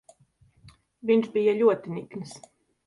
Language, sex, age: Latvian, female, 40-49